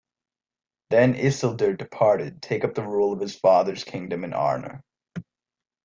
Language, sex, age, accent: English, male, under 19, United States English